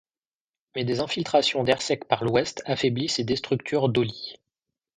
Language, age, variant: French, 19-29, Français de métropole